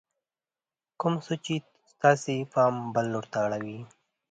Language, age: Pashto, under 19